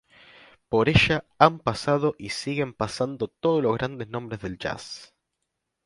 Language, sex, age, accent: Spanish, male, under 19, Rioplatense: Argentina, Uruguay, este de Bolivia, Paraguay